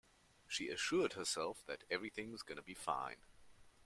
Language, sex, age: English, male, 40-49